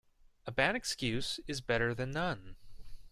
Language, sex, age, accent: English, male, 19-29, United States English